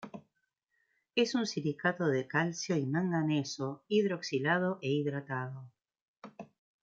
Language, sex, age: Spanish, female, 50-59